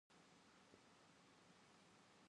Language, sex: Indonesian, female